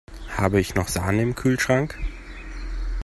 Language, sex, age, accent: German, male, 30-39, Deutschland Deutsch